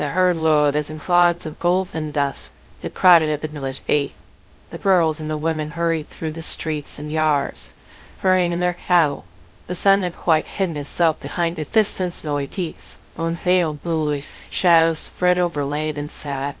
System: TTS, VITS